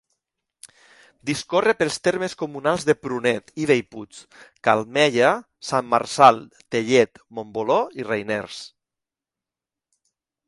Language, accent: Catalan, valencià